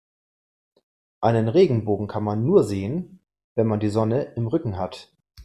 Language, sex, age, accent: German, male, 40-49, Deutschland Deutsch